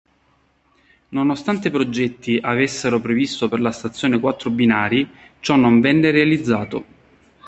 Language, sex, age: Italian, male, 30-39